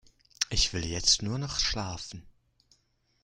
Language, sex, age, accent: German, male, under 19, Schweizerdeutsch